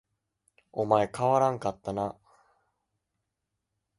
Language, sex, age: Japanese, male, 19-29